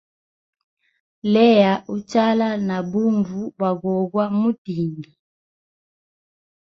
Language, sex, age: Hemba, female, 30-39